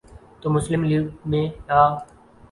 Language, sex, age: Urdu, male, 19-29